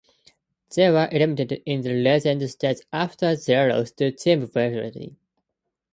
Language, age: English, under 19